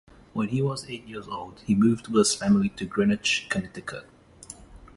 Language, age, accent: English, 19-29, New Zealand English